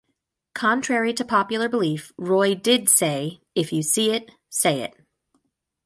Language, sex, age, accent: English, female, 30-39, United States English